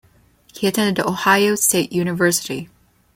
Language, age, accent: English, 19-29, Filipino